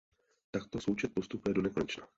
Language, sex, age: Czech, male, 30-39